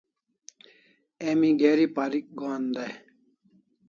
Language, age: Kalasha, 40-49